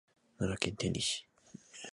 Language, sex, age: Japanese, male, 19-29